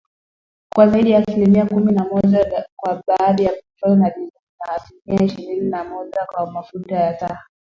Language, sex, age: Swahili, female, 19-29